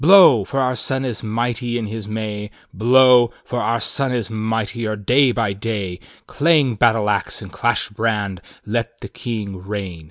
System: none